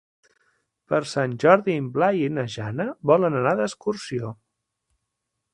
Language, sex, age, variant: Catalan, male, 40-49, Central